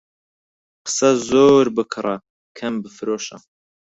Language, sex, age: Central Kurdish, male, 19-29